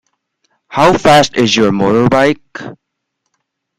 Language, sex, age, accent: English, male, 19-29, United States English